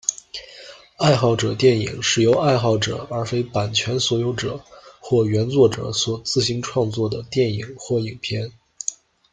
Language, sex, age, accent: Chinese, male, 19-29, 出生地：山东省